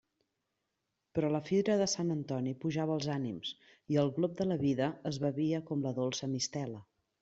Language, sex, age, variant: Catalan, female, 40-49, Central